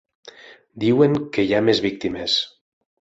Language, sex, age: Catalan, male, 40-49